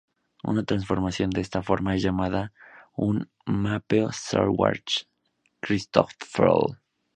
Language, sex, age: Spanish, male, 19-29